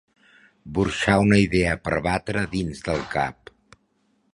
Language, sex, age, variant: Catalan, male, 40-49, Central